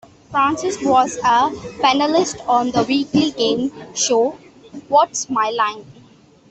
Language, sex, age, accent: English, female, under 19, India and South Asia (India, Pakistan, Sri Lanka)